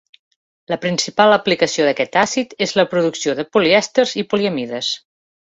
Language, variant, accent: Catalan, Central, central